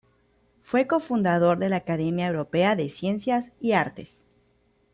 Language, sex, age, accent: Spanish, female, 30-39, Caribe: Cuba, Venezuela, Puerto Rico, República Dominicana, Panamá, Colombia caribeña, México caribeño, Costa del golfo de México